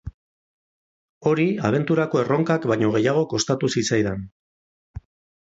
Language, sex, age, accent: Basque, male, 40-49, Mendebalekoa (Araba, Bizkaia, Gipuzkoako mendebaleko herri batzuk)